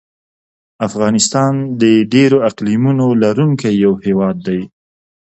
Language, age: Pashto, 30-39